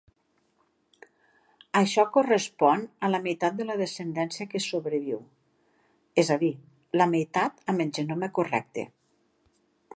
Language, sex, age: Catalan, female, 60-69